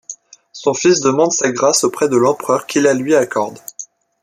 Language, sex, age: French, male, under 19